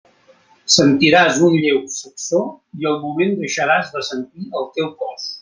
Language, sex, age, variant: Catalan, male, 60-69, Central